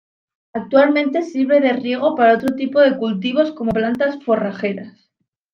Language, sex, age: Spanish, female, 19-29